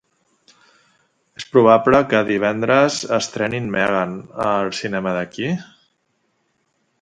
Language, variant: Catalan, Central